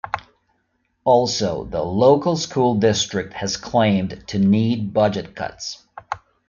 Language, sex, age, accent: English, male, 40-49, United States English